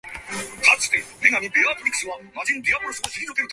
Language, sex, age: English, male, 19-29